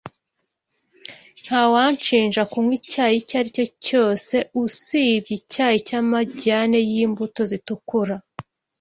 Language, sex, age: Kinyarwanda, female, 19-29